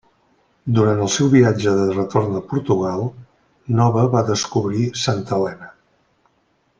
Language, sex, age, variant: Catalan, male, 60-69, Central